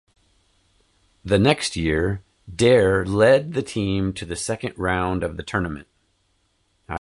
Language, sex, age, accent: English, male, 50-59, United States English